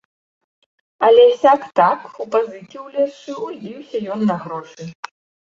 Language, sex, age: Belarusian, female, 19-29